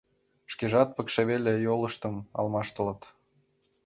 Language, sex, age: Mari, male, 19-29